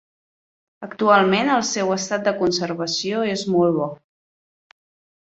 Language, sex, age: Catalan, female, 30-39